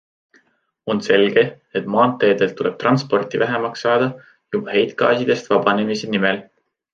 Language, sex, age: Estonian, male, 19-29